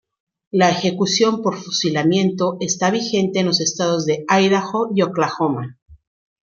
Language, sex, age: Spanish, female, 50-59